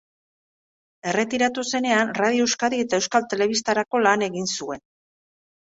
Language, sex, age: Basque, female, 40-49